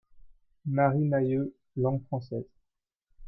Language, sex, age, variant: French, male, 19-29, Français de métropole